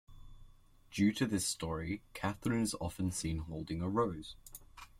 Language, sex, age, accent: English, male, under 19, Australian English